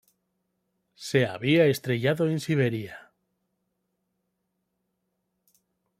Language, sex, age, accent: Spanish, male, 40-49, España: Norte peninsular (Asturias, Castilla y León, Cantabria, País Vasco, Navarra, Aragón, La Rioja, Guadalajara, Cuenca)